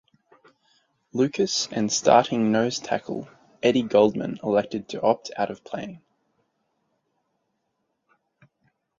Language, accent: English, Australian English